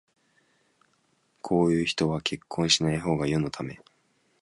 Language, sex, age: Japanese, male, 19-29